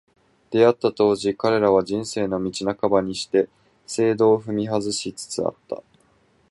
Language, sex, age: Japanese, male, 19-29